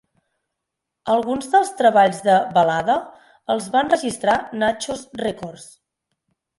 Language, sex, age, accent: Catalan, female, 30-39, Oriental